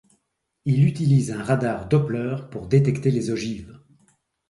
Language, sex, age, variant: French, male, 60-69, Français de métropole